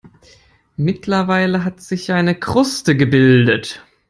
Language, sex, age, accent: German, male, 19-29, Deutschland Deutsch